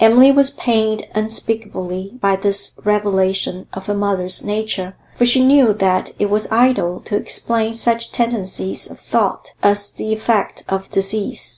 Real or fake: real